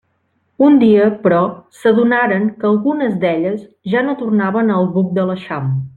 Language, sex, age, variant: Catalan, female, 30-39, Central